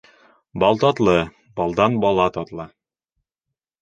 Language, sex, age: Bashkir, male, under 19